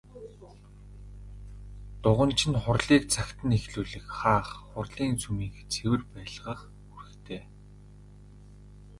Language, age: Mongolian, 19-29